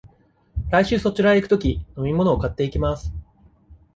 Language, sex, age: Japanese, male, 40-49